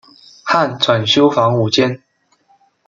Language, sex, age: Chinese, male, 19-29